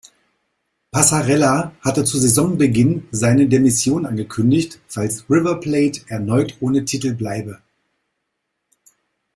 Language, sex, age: German, male, 40-49